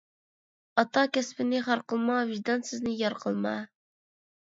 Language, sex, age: Uyghur, female, under 19